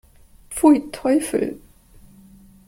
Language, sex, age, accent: German, female, 50-59, Deutschland Deutsch